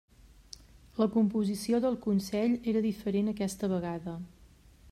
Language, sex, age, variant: Catalan, female, 40-49, Central